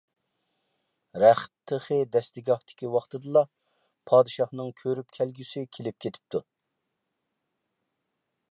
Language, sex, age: Uyghur, male, 40-49